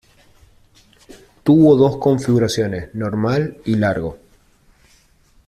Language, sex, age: Spanish, male, 30-39